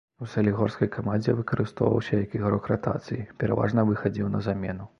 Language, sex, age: Belarusian, male, 30-39